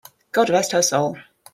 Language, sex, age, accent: English, female, 30-39, England English